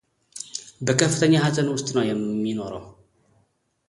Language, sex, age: Amharic, male, 30-39